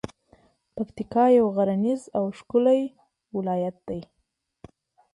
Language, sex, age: Pashto, female, 19-29